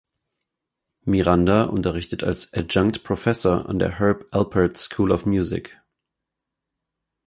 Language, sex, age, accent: German, male, 30-39, Deutschland Deutsch